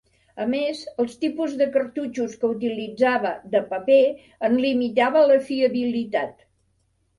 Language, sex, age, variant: Catalan, female, 60-69, Central